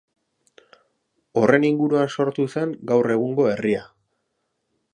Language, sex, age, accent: Basque, male, 30-39, Mendebalekoa (Araba, Bizkaia, Gipuzkoako mendebaleko herri batzuk)